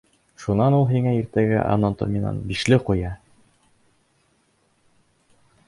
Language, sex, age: Bashkir, male, 19-29